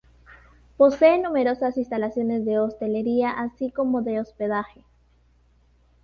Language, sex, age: Spanish, female, under 19